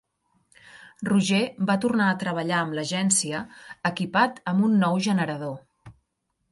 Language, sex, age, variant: Catalan, female, 40-49, Central